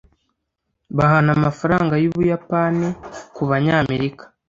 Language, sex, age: Kinyarwanda, male, under 19